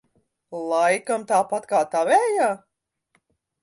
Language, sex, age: Latvian, female, 40-49